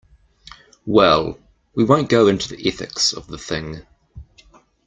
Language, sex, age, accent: English, male, 40-49, New Zealand English